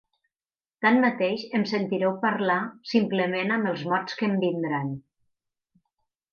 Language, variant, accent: Catalan, Nord-Occidental, Tortosí